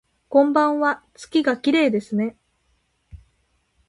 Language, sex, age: Japanese, female, 19-29